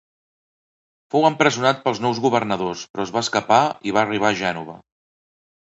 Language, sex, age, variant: Catalan, male, 40-49, Central